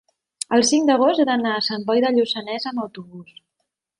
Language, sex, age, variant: Catalan, female, 30-39, Central